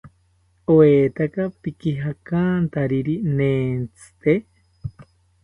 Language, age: South Ucayali Ashéninka, 30-39